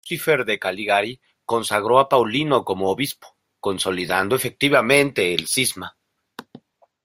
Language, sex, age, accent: Spanish, male, 30-39, México